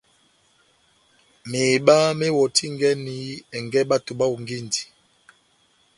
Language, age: Batanga, 40-49